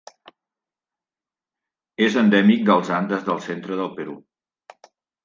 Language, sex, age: Catalan, male, 50-59